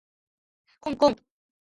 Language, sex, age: Japanese, female, 19-29